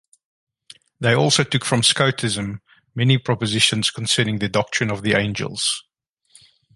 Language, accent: English, Southern African (South Africa, Zimbabwe, Namibia)